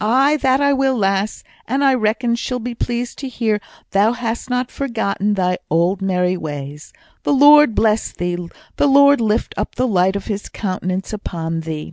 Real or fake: real